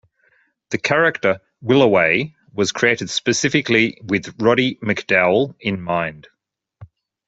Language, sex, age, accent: English, male, 40-49, Australian English